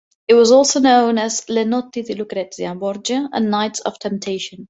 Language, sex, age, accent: English, female, 30-39, England English